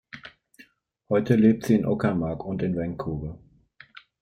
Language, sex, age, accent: German, male, 30-39, Deutschland Deutsch